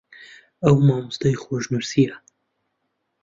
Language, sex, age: Central Kurdish, male, 19-29